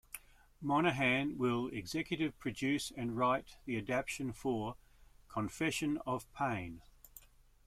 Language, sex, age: English, male, 60-69